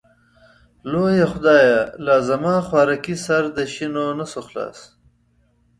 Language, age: Pashto, 30-39